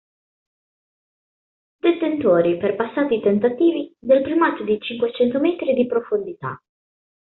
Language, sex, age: Italian, female, 19-29